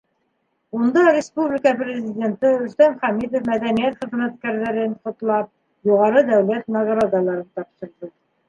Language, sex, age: Bashkir, female, 60-69